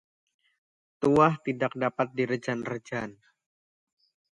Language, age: Indonesian, 19-29